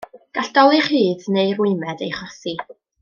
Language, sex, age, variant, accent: Welsh, female, 19-29, North-Eastern Welsh, Y Deyrnas Unedig Cymraeg